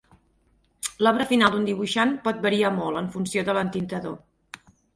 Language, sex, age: Catalan, female, 50-59